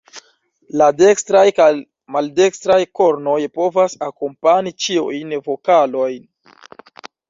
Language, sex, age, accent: Esperanto, male, 19-29, Internacia